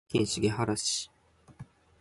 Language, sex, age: Japanese, male, 19-29